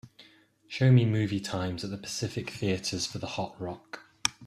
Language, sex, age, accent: English, male, 30-39, England English